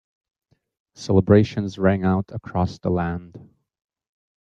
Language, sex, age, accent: English, male, 30-39, United States English